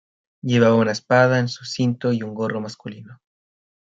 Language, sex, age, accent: Spanish, male, 19-29, Chileno: Chile, Cuyo